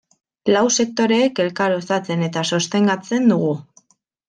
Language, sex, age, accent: Basque, female, 19-29, Mendebalekoa (Araba, Bizkaia, Gipuzkoako mendebaleko herri batzuk)